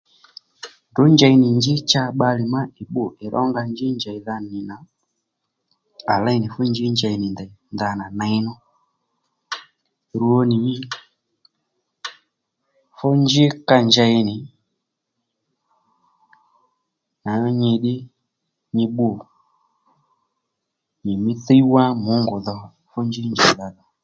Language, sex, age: Lendu, male, 30-39